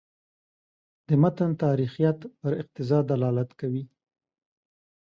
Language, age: Pashto, 30-39